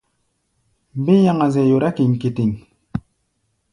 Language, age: Gbaya, 30-39